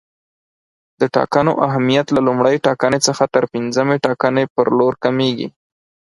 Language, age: Pashto, 19-29